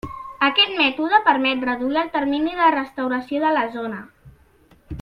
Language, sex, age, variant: Catalan, male, under 19, Central